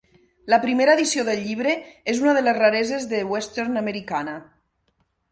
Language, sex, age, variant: Catalan, female, 40-49, Nord-Occidental